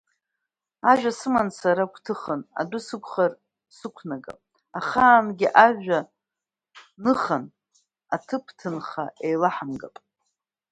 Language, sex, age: Abkhazian, female, 30-39